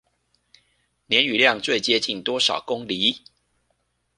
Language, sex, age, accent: Chinese, male, 30-39, 出生地：臺南市